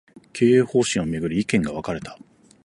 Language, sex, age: Japanese, male, 40-49